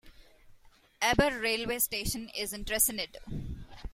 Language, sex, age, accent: English, female, 19-29, India and South Asia (India, Pakistan, Sri Lanka)